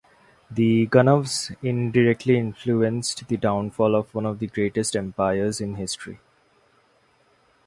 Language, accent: English, India and South Asia (India, Pakistan, Sri Lanka)